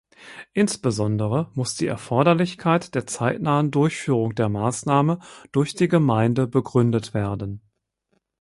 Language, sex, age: German, male, 50-59